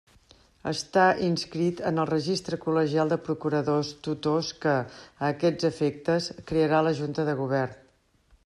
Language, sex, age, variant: Catalan, female, 50-59, Central